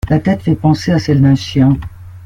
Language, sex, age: French, female, 60-69